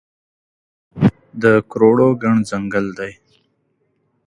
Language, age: Pashto, 30-39